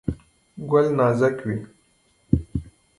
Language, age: Pashto, 30-39